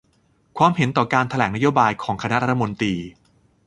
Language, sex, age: Thai, male, 40-49